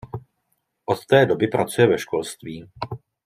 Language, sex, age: Czech, male, 30-39